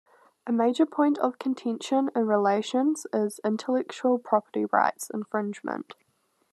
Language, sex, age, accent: English, female, 19-29, New Zealand English